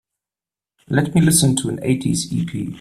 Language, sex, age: English, male, 19-29